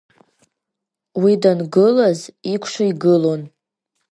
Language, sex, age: Abkhazian, female, under 19